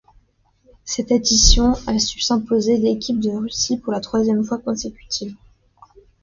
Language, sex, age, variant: French, male, 40-49, Français de métropole